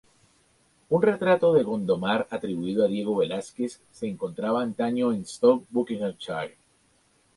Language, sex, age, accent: Spanish, male, 40-49, Andino-Pacífico: Colombia, Perú, Ecuador, oeste de Bolivia y Venezuela andina